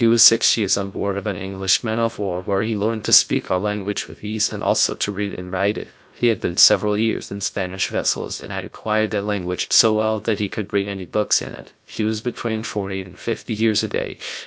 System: TTS, GlowTTS